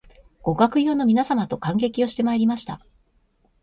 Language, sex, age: Japanese, female, 50-59